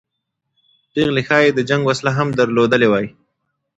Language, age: Pashto, 19-29